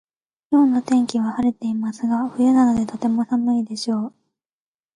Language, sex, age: Japanese, female, 19-29